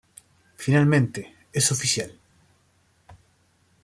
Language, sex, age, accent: Spanish, male, 30-39, Chileno: Chile, Cuyo